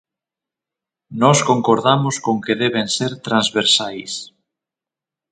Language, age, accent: Galician, 30-39, Oriental (común en zona oriental); Normativo (estándar)